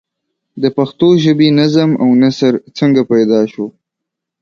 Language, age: Pashto, 19-29